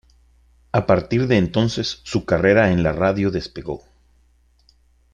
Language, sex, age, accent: Spanish, male, 50-59, México